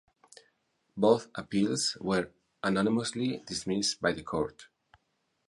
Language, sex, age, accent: English, male, 50-59, England English